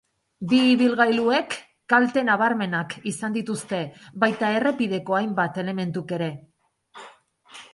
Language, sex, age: Basque, female, 50-59